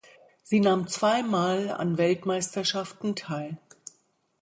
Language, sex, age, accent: German, female, 50-59, Deutschland Deutsch